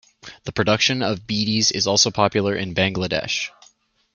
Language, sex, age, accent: English, male, 19-29, Canadian English